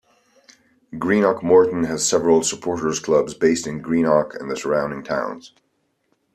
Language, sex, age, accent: English, male, 30-39, United States English